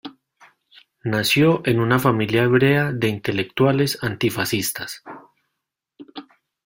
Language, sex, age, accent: Spanish, male, 30-39, Andino-Pacífico: Colombia, Perú, Ecuador, oeste de Bolivia y Venezuela andina